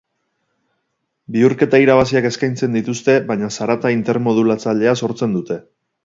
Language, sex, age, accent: Basque, male, 30-39, Erdialdekoa edo Nafarra (Gipuzkoa, Nafarroa)